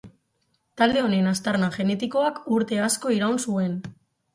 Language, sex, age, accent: Basque, female, 19-29, Mendebalekoa (Araba, Bizkaia, Gipuzkoako mendebaleko herri batzuk)